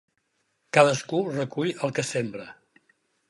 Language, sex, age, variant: Catalan, male, 60-69, Central